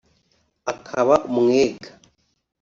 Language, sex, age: Kinyarwanda, male, 30-39